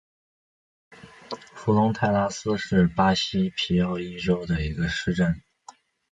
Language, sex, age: Chinese, male, under 19